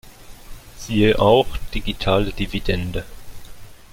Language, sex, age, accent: German, male, 30-39, Schweizerdeutsch